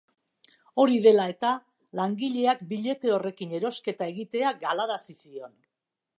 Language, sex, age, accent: Basque, female, 60-69, Mendebalekoa (Araba, Bizkaia, Gipuzkoako mendebaleko herri batzuk)